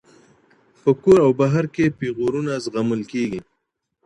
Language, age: Pashto, 30-39